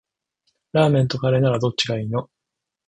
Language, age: Japanese, 19-29